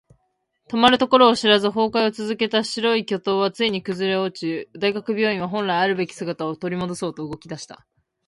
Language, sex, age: Japanese, female, 19-29